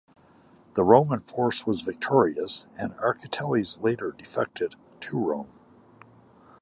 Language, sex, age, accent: English, male, 50-59, Canadian English